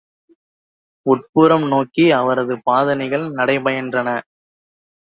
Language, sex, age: Tamil, male, 19-29